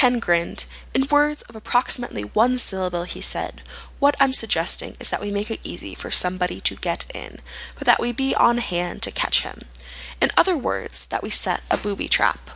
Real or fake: real